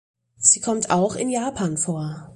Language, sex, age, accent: German, female, 30-39, Deutschland Deutsch